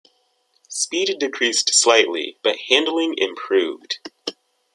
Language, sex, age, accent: English, male, under 19, United States English